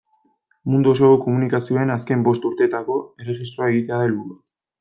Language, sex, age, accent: Basque, male, 19-29, Erdialdekoa edo Nafarra (Gipuzkoa, Nafarroa)